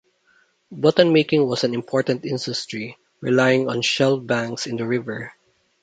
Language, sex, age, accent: English, male, 30-39, Filipino